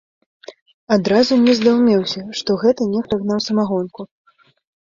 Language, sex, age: Belarusian, male, under 19